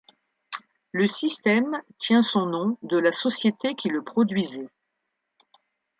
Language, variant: French, Français de métropole